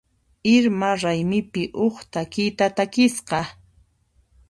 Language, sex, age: Puno Quechua, female, 30-39